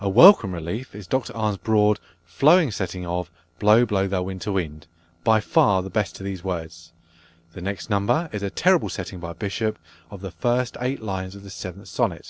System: none